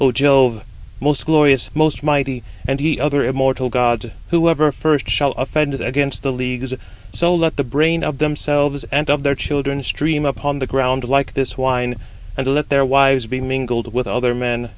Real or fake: real